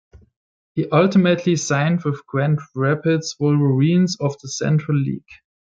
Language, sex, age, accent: English, male, 19-29, United States English